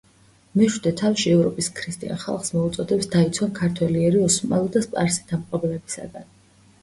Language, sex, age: Georgian, female, 19-29